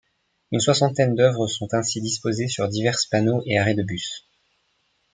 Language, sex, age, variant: French, male, 19-29, Français de métropole